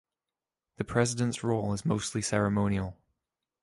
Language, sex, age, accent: English, male, 19-29, Scottish English